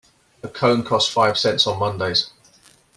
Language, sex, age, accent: English, male, 40-49, England English